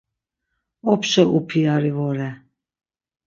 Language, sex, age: Laz, female, 60-69